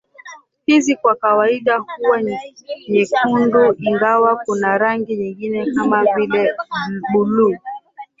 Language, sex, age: Swahili, female, 19-29